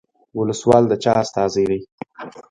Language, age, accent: Pashto, 19-29, معیاري پښتو